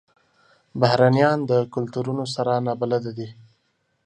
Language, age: Pashto, 19-29